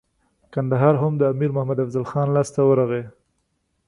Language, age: Pashto, 30-39